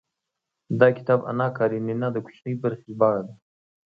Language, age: Pashto, 40-49